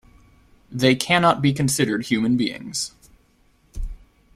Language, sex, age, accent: English, male, 19-29, United States English